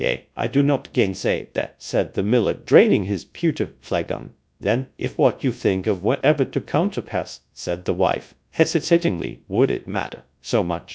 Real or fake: fake